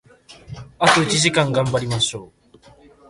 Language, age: Japanese, 19-29